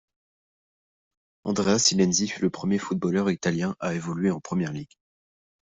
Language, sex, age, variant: French, male, under 19, Français de métropole